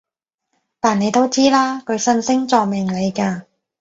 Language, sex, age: Cantonese, female, 19-29